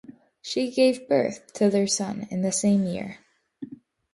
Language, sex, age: English, female, under 19